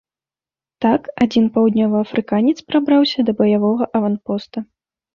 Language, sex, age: Belarusian, female, 19-29